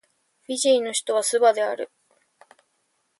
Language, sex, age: Japanese, female, 19-29